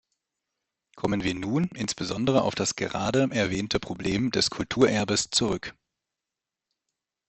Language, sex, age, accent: German, male, 30-39, Deutschland Deutsch